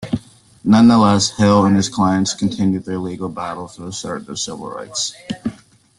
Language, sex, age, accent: English, female, 19-29, Australian English